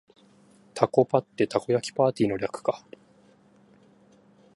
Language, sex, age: Japanese, male, under 19